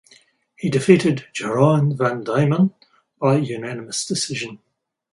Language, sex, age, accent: English, male, 60-69, Australian English